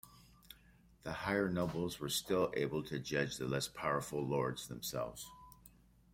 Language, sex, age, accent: English, male, 50-59, United States English